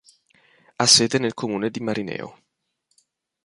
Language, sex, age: Italian, male, 19-29